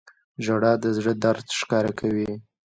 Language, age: Pashto, 19-29